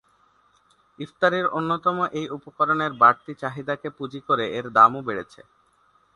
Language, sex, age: Bengali, male, 19-29